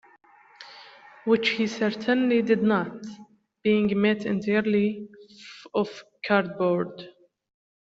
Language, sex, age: English, female, 19-29